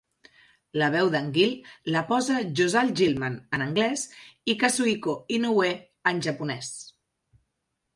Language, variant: Catalan, Central